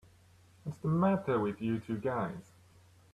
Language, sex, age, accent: English, male, 30-39, England English